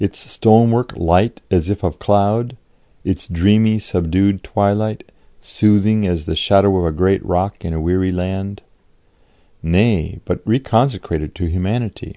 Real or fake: real